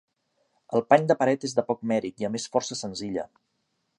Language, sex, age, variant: Catalan, male, 50-59, Central